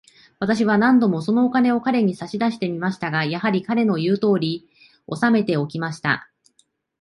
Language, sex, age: Japanese, female, 30-39